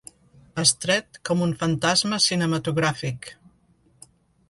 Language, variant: Catalan, Central